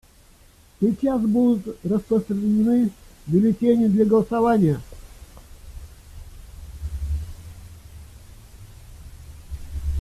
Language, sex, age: Russian, male, 40-49